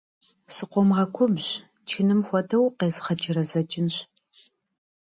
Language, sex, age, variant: Kabardian, female, 50-59, Адыгэбзэ (Къэбэрдей, Кирил, псоми зэдай)